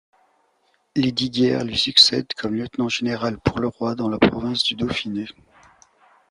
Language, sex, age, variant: French, male, 50-59, Français de métropole